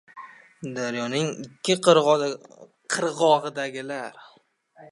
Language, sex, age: Uzbek, male, under 19